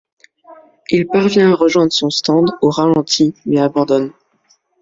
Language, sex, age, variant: French, male, under 19, Français de métropole